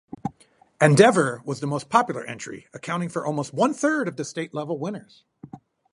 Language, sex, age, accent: English, male, 40-49, United States English